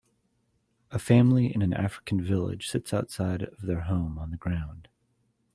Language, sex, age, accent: English, male, 40-49, United States English